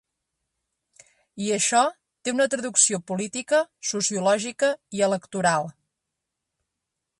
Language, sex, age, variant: Catalan, female, 40-49, Central